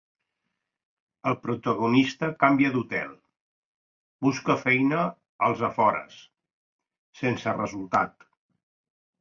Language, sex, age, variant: Catalan, male, 60-69, Central